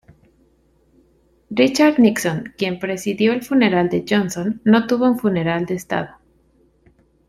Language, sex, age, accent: Spanish, female, 30-39, México